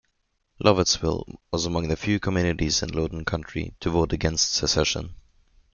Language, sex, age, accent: English, male, 19-29, United States English